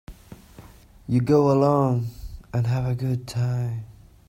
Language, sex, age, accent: English, male, 19-29, India and South Asia (India, Pakistan, Sri Lanka)